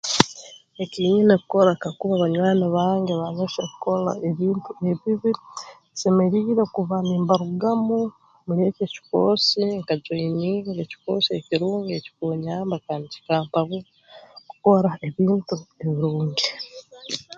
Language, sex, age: Tooro, female, 19-29